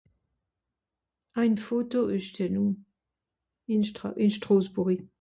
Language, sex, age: Swiss German, female, 60-69